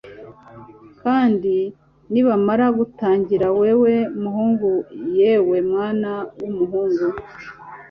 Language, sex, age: Kinyarwanda, female, 50-59